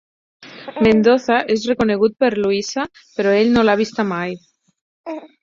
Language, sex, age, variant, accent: Catalan, female, 30-39, Nord-Occidental, Lleidatà